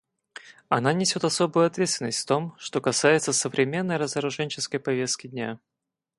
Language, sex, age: Russian, male, 19-29